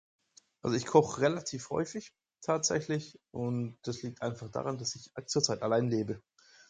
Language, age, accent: German, 30-39, Deutschland Deutsch